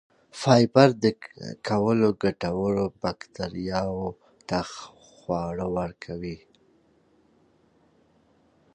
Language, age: Pashto, 30-39